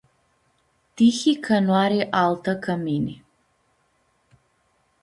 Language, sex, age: Aromanian, female, 30-39